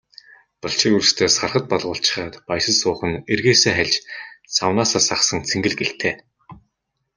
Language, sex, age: Mongolian, male, 30-39